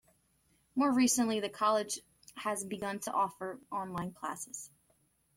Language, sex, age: English, female, 19-29